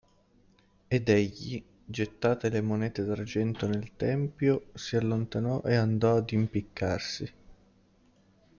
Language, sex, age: Italian, male, 19-29